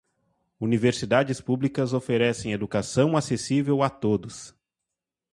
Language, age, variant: Portuguese, 30-39, Portuguese (Brasil)